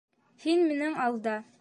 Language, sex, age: Bashkir, female, under 19